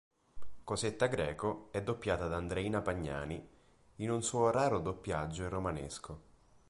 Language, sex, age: Italian, male, 19-29